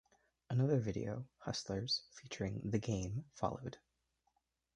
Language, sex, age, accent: English, male, 19-29, United States English